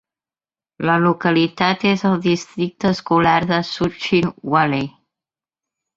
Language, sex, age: Catalan, female, 50-59